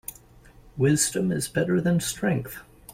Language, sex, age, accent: English, male, 19-29, United States English